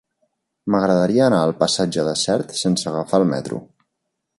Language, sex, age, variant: Catalan, male, 19-29, Central